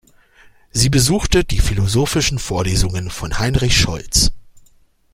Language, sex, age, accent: German, male, 40-49, Deutschland Deutsch